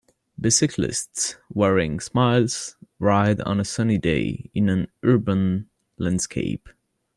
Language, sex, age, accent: English, male, 19-29, United States English